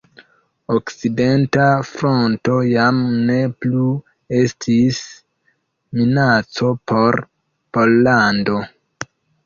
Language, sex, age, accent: Esperanto, male, 19-29, Internacia